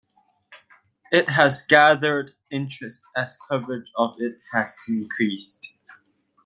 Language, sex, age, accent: English, male, under 19, Hong Kong English